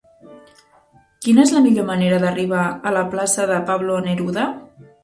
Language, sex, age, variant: Catalan, female, 19-29, Central